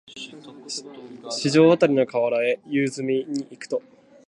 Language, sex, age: Japanese, male, 19-29